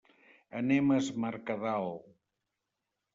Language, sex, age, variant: Catalan, male, 60-69, Septentrional